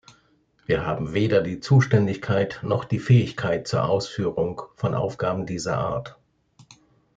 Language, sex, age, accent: German, male, 40-49, Deutschland Deutsch